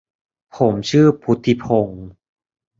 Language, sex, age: Thai, male, 19-29